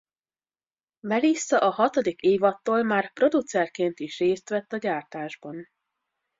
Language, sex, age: Hungarian, female, 19-29